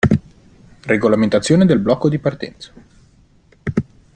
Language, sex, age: Italian, male, 19-29